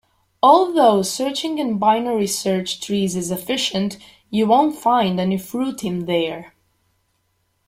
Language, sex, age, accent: English, female, 30-39, United States English